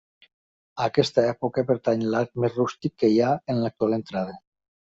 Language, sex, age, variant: Catalan, male, 50-59, Nord-Occidental